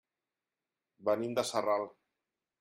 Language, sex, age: Catalan, male, 50-59